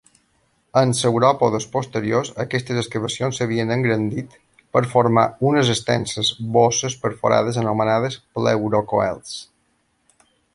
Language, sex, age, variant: Catalan, male, 50-59, Balear